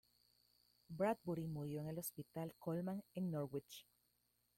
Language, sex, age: Spanish, female, 19-29